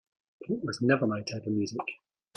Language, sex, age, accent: English, male, 50-59, Scottish English